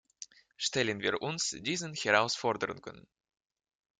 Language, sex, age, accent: German, male, 19-29, Russisch Deutsch